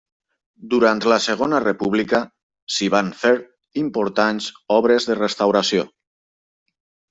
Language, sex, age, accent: Catalan, male, 30-39, valencià